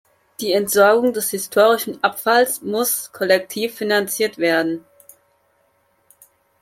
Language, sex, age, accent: German, female, 19-29, Deutschland Deutsch